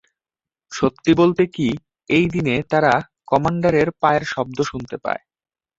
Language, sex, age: Bengali, male, under 19